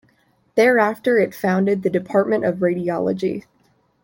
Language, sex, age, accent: English, female, under 19, United States English